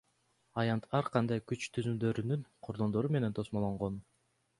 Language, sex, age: Kyrgyz, male, 19-29